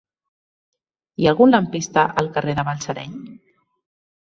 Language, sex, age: Catalan, female, 30-39